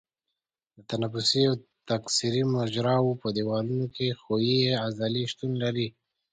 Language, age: Pashto, 19-29